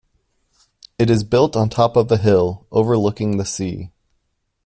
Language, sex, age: English, male, 30-39